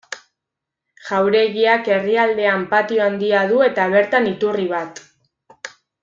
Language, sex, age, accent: Basque, female, 19-29, Mendebalekoa (Araba, Bizkaia, Gipuzkoako mendebaleko herri batzuk)